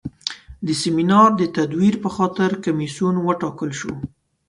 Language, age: Pashto, 19-29